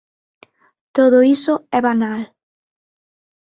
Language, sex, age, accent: Galician, female, 19-29, Atlántico (seseo e gheada); Normativo (estándar)